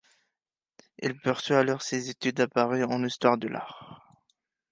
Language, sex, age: French, male, 19-29